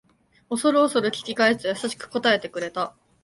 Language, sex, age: Japanese, female, 19-29